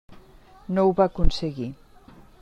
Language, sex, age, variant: Catalan, female, 60-69, Nord-Occidental